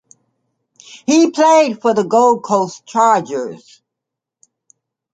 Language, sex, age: English, female, 60-69